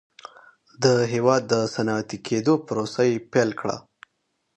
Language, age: Pashto, 19-29